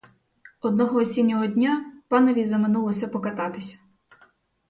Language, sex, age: Ukrainian, female, 19-29